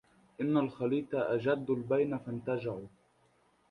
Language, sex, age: Arabic, male, under 19